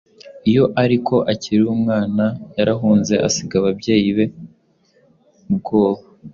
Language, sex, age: Kinyarwanda, male, 19-29